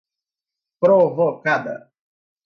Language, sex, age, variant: Portuguese, male, 19-29, Portuguese (Brasil)